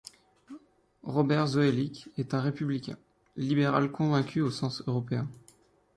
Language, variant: French, Français de métropole